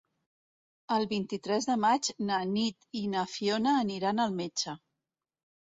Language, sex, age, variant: Catalan, female, 50-59, Central